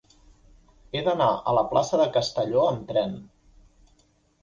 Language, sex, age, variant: Catalan, male, 40-49, Central